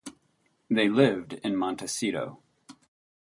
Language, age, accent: English, 30-39, United States English